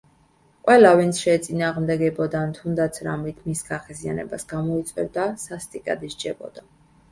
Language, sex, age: Georgian, female, 19-29